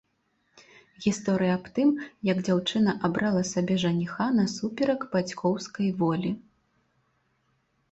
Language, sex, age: Belarusian, female, 19-29